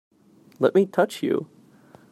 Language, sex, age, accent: English, male, 19-29, United States English